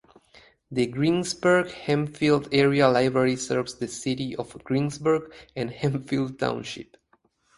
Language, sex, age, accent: English, male, 30-39, United States English